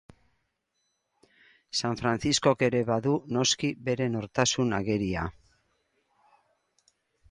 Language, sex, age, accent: Basque, female, 60-69, Erdialdekoa edo Nafarra (Gipuzkoa, Nafarroa)